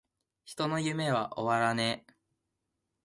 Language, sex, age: Japanese, male, 19-29